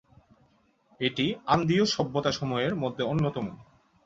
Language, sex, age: Bengali, male, 19-29